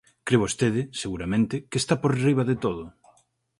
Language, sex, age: Galician, male, 30-39